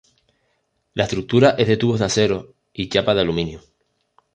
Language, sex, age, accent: Spanish, male, 30-39, España: Islas Canarias